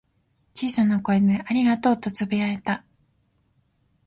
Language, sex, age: Japanese, female, 19-29